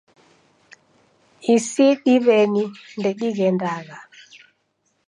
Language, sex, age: Taita, female, 60-69